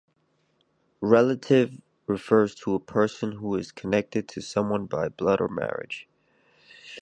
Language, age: English, 19-29